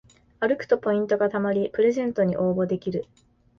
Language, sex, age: Japanese, female, 19-29